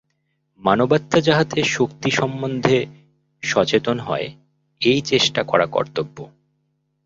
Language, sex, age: Bengali, male, 40-49